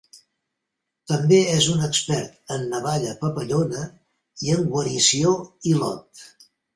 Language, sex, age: Catalan, male, 80-89